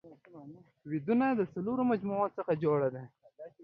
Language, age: Pashto, under 19